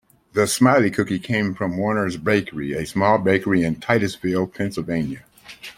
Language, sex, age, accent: English, male, 60-69, United States English